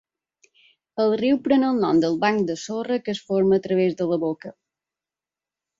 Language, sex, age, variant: Catalan, female, 40-49, Balear